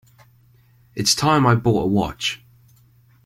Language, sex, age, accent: English, male, 19-29, England English